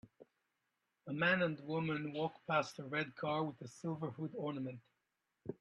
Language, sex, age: English, male, 40-49